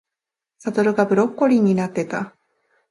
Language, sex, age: Japanese, female, 19-29